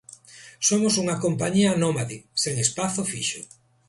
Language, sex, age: Galician, male, 50-59